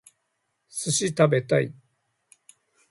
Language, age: Japanese, 50-59